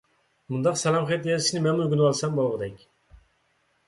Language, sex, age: Uyghur, male, 30-39